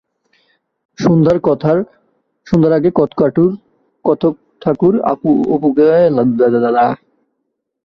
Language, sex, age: Bengali, male, 19-29